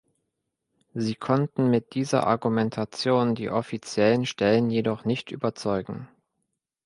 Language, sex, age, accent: German, male, 30-39, Deutschland Deutsch